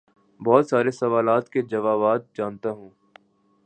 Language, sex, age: Urdu, male, 19-29